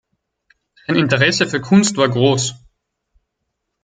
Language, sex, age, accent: German, male, 19-29, Österreichisches Deutsch